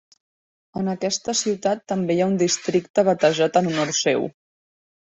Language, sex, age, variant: Catalan, female, 30-39, Central